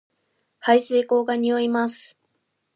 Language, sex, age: Japanese, female, 19-29